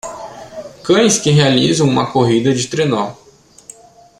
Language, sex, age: Portuguese, male, 19-29